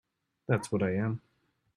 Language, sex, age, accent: English, male, 30-39, United States English